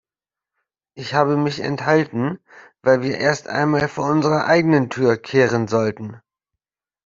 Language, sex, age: German, male, 30-39